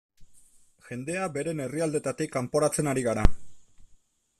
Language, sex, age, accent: Basque, male, 40-49, Erdialdekoa edo Nafarra (Gipuzkoa, Nafarroa)